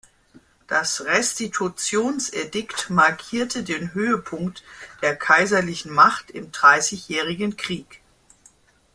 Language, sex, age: German, male, 50-59